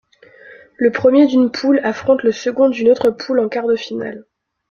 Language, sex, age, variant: French, female, 19-29, Français de métropole